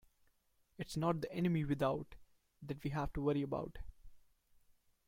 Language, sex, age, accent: English, male, 19-29, India and South Asia (India, Pakistan, Sri Lanka)